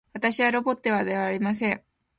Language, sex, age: Japanese, female, 19-29